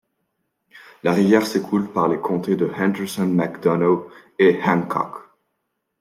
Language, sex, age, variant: French, male, 19-29, Français de métropole